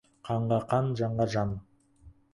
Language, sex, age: Kazakh, male, 19-29